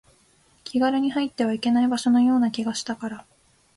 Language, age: Japanese, 19-29